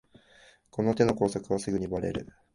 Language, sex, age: Japanese, male, 19-29